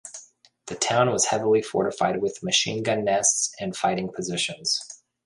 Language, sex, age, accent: English, male, 30-39, United States English